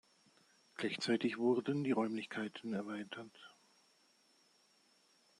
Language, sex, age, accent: German, male, 50-59, Deutschland Deutsch